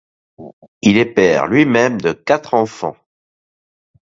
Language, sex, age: French, male, 40-49